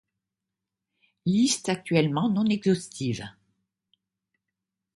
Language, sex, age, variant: French, female, 70-79, Français de métropole